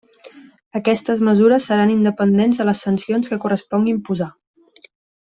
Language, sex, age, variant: Catalan, female, 19-29, Central